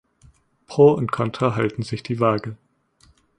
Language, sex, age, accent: German, male, under 19, Deutschland Deutsch